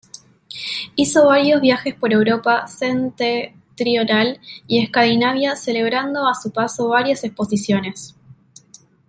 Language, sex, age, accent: Spanish, female, 19-29, Rioplatense: Argentina, Uruguay, este de Bolivia, Paraguay